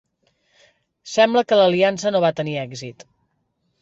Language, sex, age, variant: Catalan, female, 30-39, Central